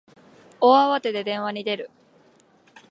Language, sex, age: Japanese, female, 19-29